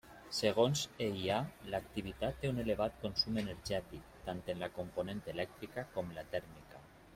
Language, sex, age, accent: Catalan, male, 40-49, valencià